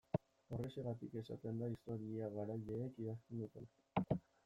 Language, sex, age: Basque, male, 19-29